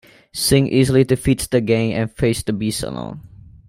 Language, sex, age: English, male, under 19